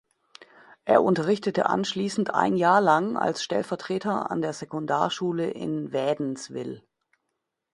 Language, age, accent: German, 40-49, Deutschland Deutsch